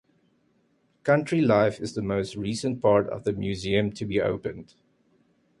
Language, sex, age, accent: English, male, 30-39, Southern African (South Africa, Zimbabwe, Namibia)